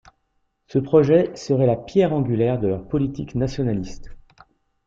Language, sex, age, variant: French, male, 40-49, Français de métropole